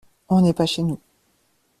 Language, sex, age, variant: French, female, 40-49, Français de métropole